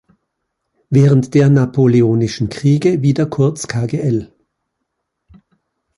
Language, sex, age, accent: German, male, 50-59, Österreichisches Deutsch